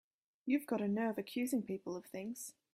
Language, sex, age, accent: English, female, 19-29, Australian English